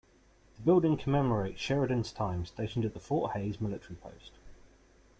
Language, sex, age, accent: English, male, 30-39, England English